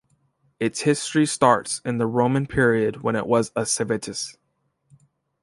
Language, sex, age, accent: English, male, 19-29, United States English